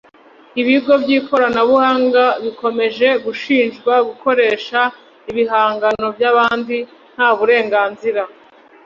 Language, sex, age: Kinyarwanda, female, 40-49